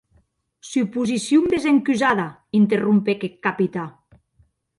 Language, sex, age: Occitan, female, 40-49